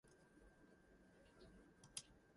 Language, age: English, 19-29